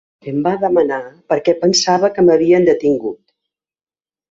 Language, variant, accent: Catalan, Central, central